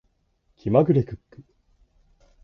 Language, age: Japanese, 19-29